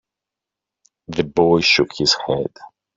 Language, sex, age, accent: English, male, 30-39, England English